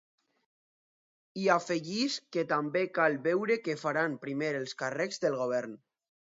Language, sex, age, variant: Catalan, male, under 19, Alacantí